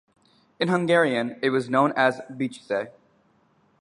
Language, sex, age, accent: English, male, 19-29, United States English